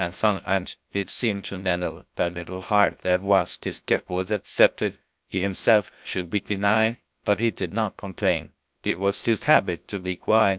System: TTS, GlowTTS